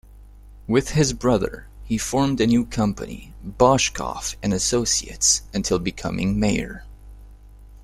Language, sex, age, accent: English, male, 19-29, United States English